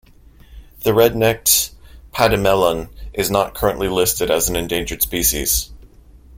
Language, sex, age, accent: English, male, 19-29, United States English